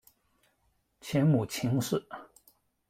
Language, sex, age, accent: Chinese, male, 19-29, 出生地：江苏省